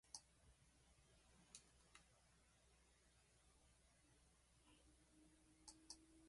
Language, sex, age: Japanese, female, under 19